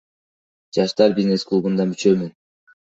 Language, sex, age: Kyrgyz, male, under 19